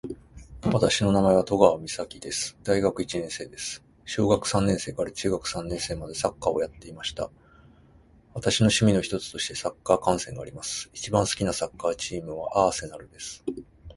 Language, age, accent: Japanese, 30-39, 関西